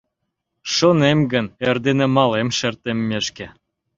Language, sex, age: Mari, male, 30-39